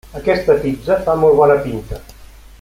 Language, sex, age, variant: Catalan, male, 60-69, Central